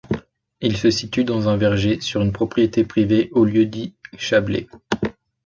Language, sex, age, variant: French, male, 19-29, Français de métropole